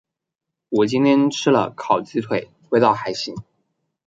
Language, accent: Chinese, 出生地：浙江省